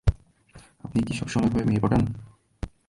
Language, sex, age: Bengali, male, 19-29